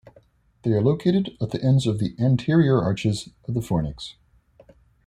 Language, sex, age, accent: English, male, 19-29, United States English